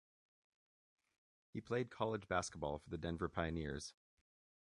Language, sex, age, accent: English, male, 30-39, United States English